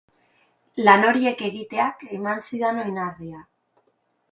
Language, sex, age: Basque, female, 19-29